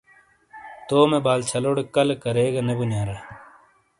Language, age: Shina, 30-39